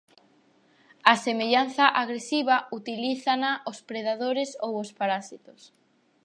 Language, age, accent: Galician, 40-49, Oriental (común en zona oriental)